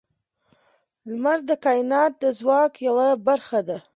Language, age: Pashto, 19-29